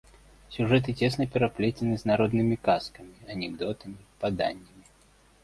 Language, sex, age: Belarusian, male, 19-29